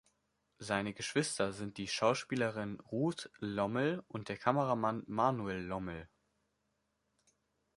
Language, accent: German, Deutschland Deutsch